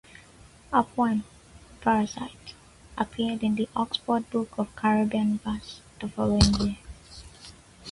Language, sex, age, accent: English, female, 19-29, United States English